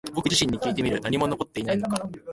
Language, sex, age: Japanese, male, 19-29